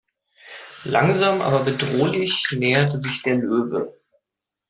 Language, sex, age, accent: German, male, 19-29, Deutschland Deutsch